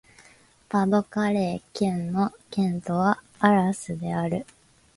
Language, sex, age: Japanese, female, 19-29